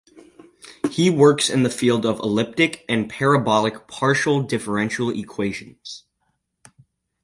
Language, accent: English, United States English